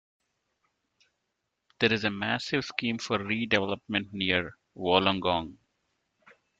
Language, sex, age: English, male, 40-49